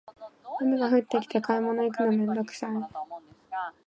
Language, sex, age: Japanese, female, under 19